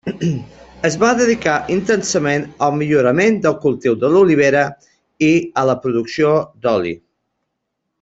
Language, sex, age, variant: Catalan, male, 40-49, Central